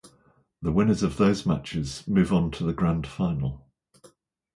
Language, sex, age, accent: English, male, 60-69, England English